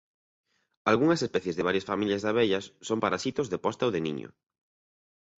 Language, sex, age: Galician, male, 30-39